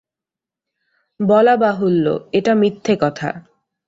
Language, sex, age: Bengali, female, 19-29